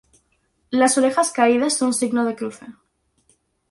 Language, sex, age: Spanish, female, under 19